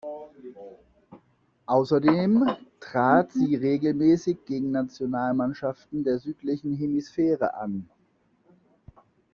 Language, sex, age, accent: German, male, 30-39, Deutschland Deutsch